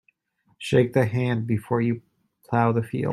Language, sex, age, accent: English, male, 30-39, United States English